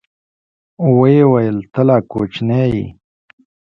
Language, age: Pashto, 19-29